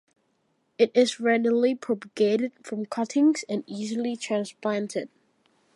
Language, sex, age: English, male, under 19